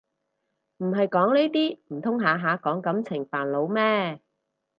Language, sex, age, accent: Cantonese, female, 30-39, 广州音